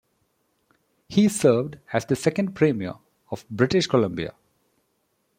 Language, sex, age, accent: English, male, 40-49, India and South Asia (India, Pakistan, Sri Lanka)